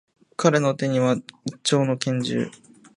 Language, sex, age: Japanese, male, 19-29